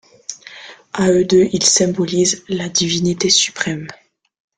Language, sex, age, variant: French, female, under 19, Français de métropole